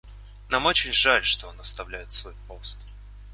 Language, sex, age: Russian, male, 19-29